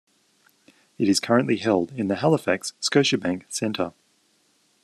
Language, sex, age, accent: English, male, 30-39, Australian English